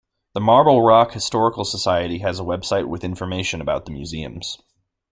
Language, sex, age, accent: English, male, 19-29, United States English